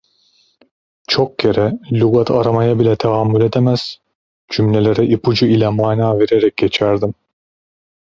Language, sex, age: Turkish, male, 30-39